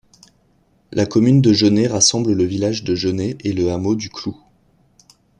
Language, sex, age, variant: French, male, 30-39, Français de métropole